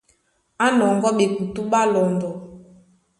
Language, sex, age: Duala, female, 19-29